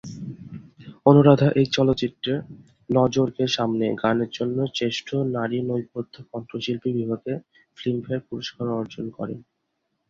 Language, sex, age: Bengali, male, 19-29